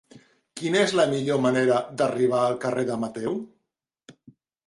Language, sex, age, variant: Catalan, male, 50-59, Central